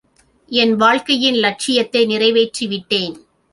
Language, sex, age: Tamil, female, 40-49